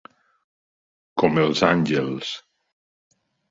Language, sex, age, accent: Catalan, male, 40-49, valencià